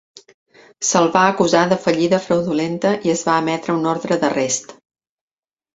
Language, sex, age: Catalan, female, 40-49